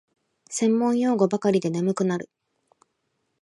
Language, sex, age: Japanese, female, 19-29